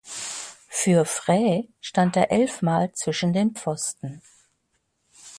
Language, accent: German, Deutschland Deutsch